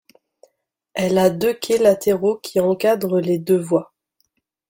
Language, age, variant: French, 19-29, Français de métropole